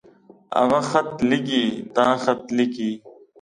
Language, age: Pashto, 19-29